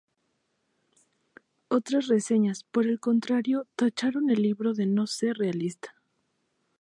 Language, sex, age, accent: Spanish, female, 19-29, México